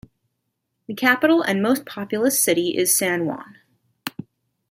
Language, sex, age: English, female, 19-29